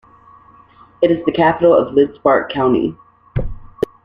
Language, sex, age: English, female, 19-29